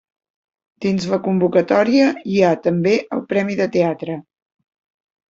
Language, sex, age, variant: Catalan, female, 50-59, Central